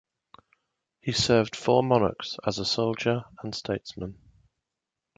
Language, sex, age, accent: English, male, 40-49, England English